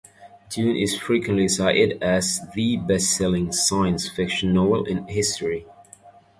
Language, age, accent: English, 19-29, England English